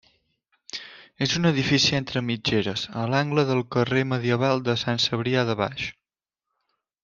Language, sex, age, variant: Catalan, male, under 19, Central